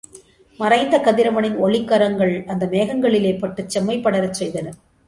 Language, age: Tamil, 50-59